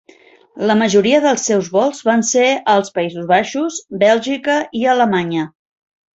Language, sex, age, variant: Catalan, female, 40-49, Central